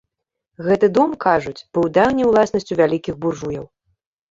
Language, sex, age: Belarusian, female, 30-39